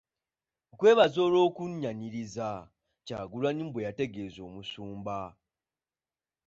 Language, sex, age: Ganda, male, 19-29